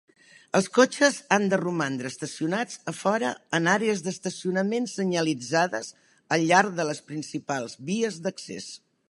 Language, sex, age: Catalan, female, 60-69